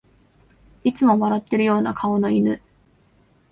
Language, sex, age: Japanese, female, 19-29